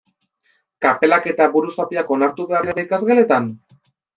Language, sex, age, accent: Basque, male, 19-29, Mendebalekoa (Araba, Bizkaia, Gipuzkoako mendebaleko herri batzuk)